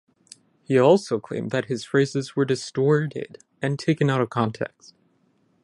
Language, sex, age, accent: English, male, 19-29, United States English